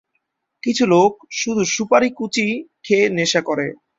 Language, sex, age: Bengali, male, 19-29